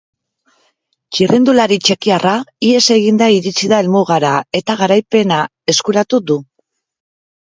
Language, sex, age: Basque, female, 40-49